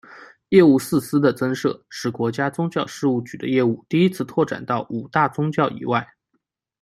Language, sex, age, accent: Chinese, male, 19-29, 出生地：江苏省